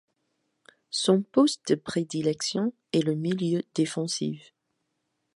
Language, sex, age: French, female, 19-29